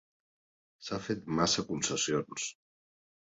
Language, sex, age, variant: Catalan, male, 40-49, Nord-Occidental